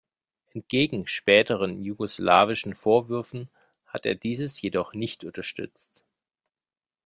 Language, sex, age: German, male, 40-49